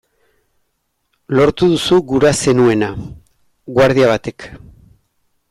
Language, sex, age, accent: Basque, male, 50-59, Erdialdekoa edo Nafarra (Gipuzkoa, Nafarroa)